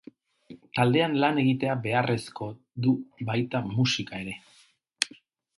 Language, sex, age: Basque, male, 40-49